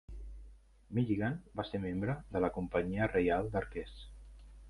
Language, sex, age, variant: Catalan, male, 40-49, Central